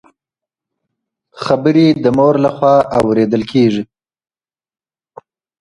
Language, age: Pashto, 19-29